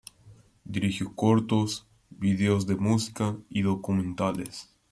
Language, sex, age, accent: Spanish, male, under 19, Andino-Pacífico: Colombia, Perú, Ecuador, oeste de Bolivia y Venezuela andina